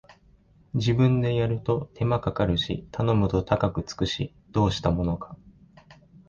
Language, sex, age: Japanese, male, 19-29